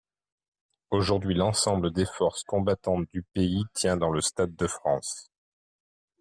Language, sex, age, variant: French, male, 30-39, Français de métropole